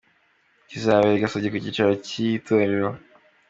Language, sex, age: Kinyarwanda, male, under 19